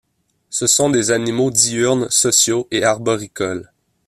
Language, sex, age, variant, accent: French, male, 19-29, Français d'Amérique du Nord, Français du Canada